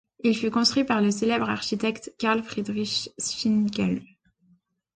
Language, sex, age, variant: French, female, 30-39, Français de métropole